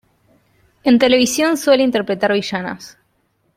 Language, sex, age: Spanish, female, 19-29